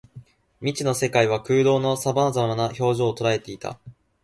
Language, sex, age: Japanese, male, 19-29